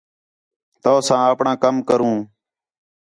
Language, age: Khetrani, 19-29